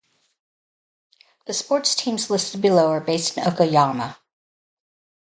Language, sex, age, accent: English, female, 60-69, United States English